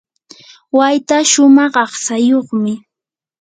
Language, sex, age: Yanahuanca Pasco Quechua, female, 19-29